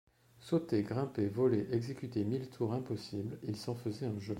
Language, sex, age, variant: French, male, under 19, Français de métropole